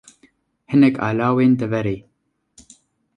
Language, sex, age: Kurdish, male, 19-29